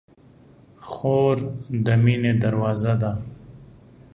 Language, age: Pashto, 40-49